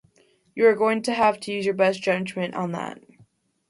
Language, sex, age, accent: English, female, under 19, United States English